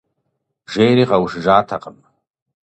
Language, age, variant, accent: Kabardian, 40-49, Адыгэбзэ (Къэбэрдей, Кирил, псоми зэдай), Джылэхъстэней (Gilahsteney)